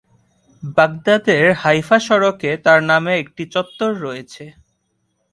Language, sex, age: Bengali, male, 19-29